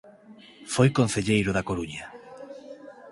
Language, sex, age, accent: Galician, male, 19-29, Normativo (estándar)